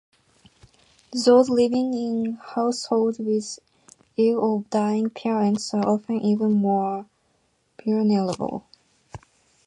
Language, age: English, 19-29